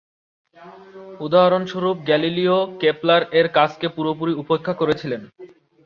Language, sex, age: Bengali, male, 40-49